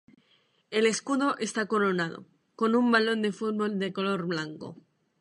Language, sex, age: Spanish, female, 19-29